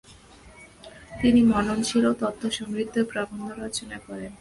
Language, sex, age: Bengali, female, 19-29